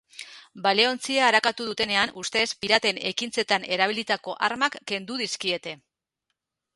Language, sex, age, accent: Basque, female, 40-49, Mendebalekoa (Araba, Bizkaia, Gipuzkoako mendebaleko herri batzuk)